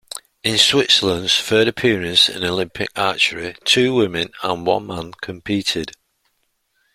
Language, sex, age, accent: English, male, 50-59, England English